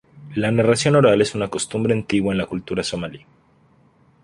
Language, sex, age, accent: Spanish, male, 30-39, México